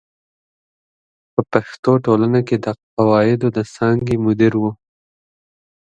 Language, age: Pashto, 19-29